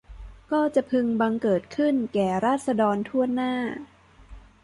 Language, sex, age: Thai, female, 19-29